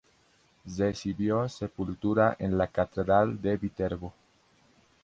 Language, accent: Spanish, Andino-Pacífico: Colombia, Perú, Ecuador, oeste de Bolivia y Venezuela andina